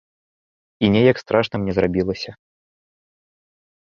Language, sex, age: Belarusian, male, 19-29